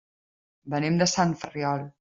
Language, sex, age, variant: Catalan, female, 30-39, Central